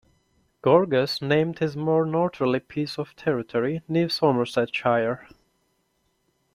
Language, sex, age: English, male, 19-29